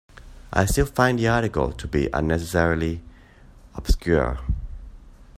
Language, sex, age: English, male, 19-29